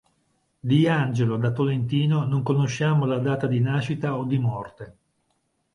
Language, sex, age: Italian, male, 50-59